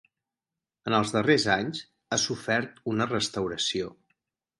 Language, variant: Catalan, Central